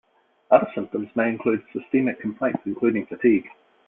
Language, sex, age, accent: English, male, 40-49, New Zealand English